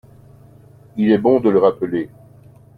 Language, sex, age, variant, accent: French, male, 50-59, Français d'Europe, Français de Belgique